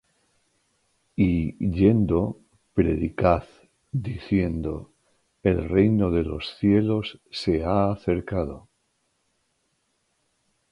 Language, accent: Spanish, España: Norte peninsular (Asturias, Castilla y León, Cantabria, País Vasco, Navarra, Aragón, La Rioja, Guadalajara, Cuenca)